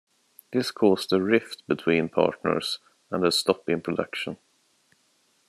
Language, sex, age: English, male, 30-39